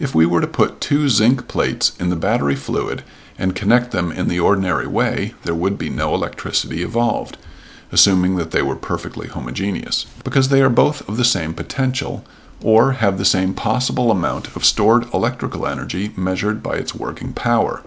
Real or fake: real